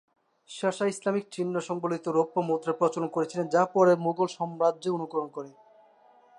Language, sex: Bengali, male